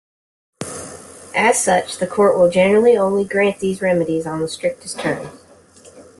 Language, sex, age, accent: English, female, 30-39, United States English